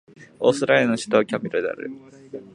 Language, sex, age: Japanese, male, 19-29